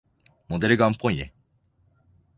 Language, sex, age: Japanese, male, 19-29